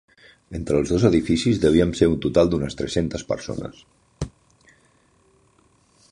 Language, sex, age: Catalan, male, 50-59